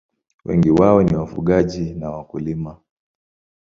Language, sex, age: Swahili, male, 19-29